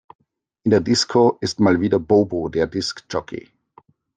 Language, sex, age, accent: German, male, 30-39, Österreichisches Deutsch